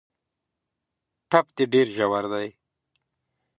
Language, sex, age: Pashto, male, 30-39